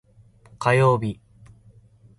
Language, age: Japanese, 19-29